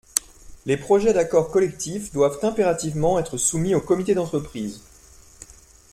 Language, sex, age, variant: French, male, 19-29, Français de métropole